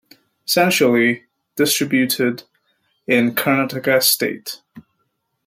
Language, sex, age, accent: English, male, 30-39, United States English